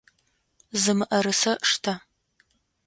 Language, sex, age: Adyghe, female, 19-29